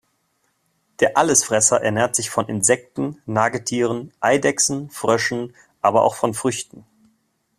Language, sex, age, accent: German, male, 30-39, Deutschland Deutsch